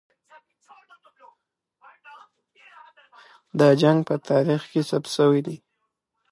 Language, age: Pashto, 19-29